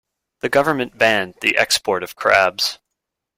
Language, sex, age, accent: English, male, 19-29, United States English